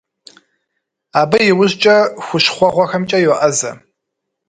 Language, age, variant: Kabardian, 30-39, Адыгэбзэ (Къэбэрдей, Кирил, псоми зэдай)